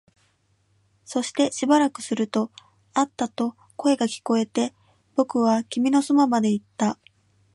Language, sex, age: Japanese, female, 19-29